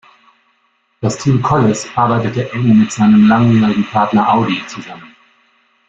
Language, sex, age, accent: German, male, 50-59, Deutschland Deutsch